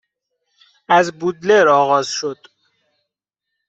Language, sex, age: Persian, male, 30-39